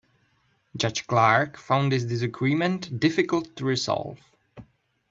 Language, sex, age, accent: English, male, 19-29, England English